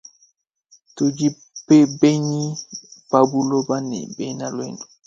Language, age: Luba-Lulua, 19-29